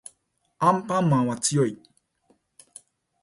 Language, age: Japanese, 40-49